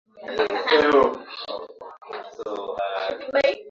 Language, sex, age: Swahili, male, 19-29